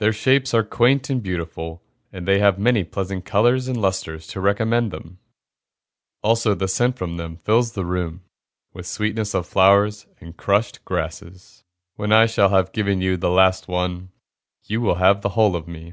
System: none